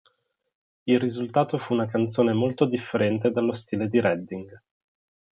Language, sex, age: Italian, male, 19-29